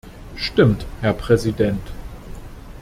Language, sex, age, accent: German, male, 40-49, Deutschland Deutsch